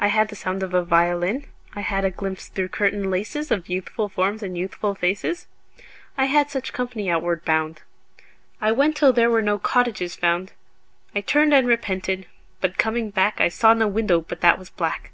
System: none